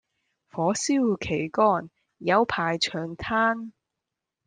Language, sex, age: Cantonese, female, 19-29